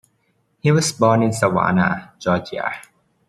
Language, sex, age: English, male, 19-29